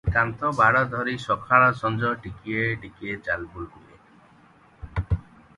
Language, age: Odia, 50-59